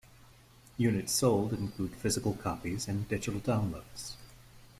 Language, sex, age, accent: English, male, 40-49, United States English